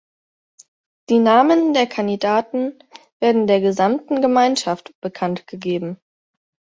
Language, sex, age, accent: German, female, 19-29, Deutschland Deutsch